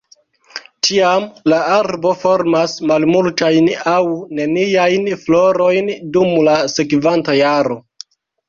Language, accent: Esperanto, Internacia